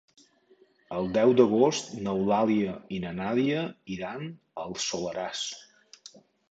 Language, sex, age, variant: Catalan, male, 50-59, Balear